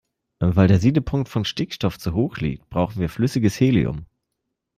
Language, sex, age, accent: German, male, 30-39, Deutschland Deutsch